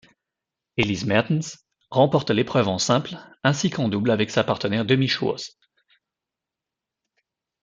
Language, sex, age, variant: French, male, 30-39, Français de métropole